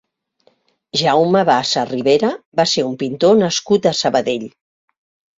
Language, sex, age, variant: Catalan, female, 60-69, Central